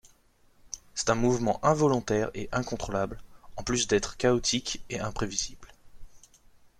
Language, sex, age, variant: French, male, 19-29, Français de métropole